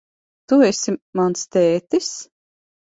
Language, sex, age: Latvian, female, 40-49